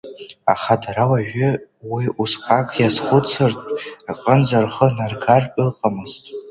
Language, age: Abkhazian, under 19